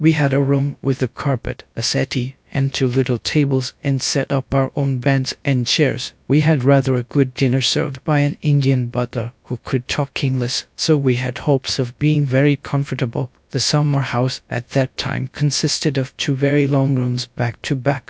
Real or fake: fake